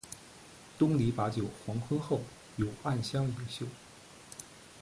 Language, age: Chinese, 30-39